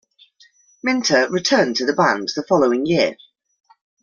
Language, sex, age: English, female, 30-39